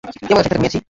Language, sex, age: Bengali, male, under 19